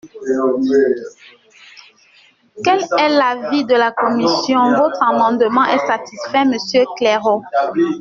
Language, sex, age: French, female, 19-29